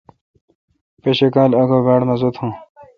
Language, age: Kalkoti, 19-29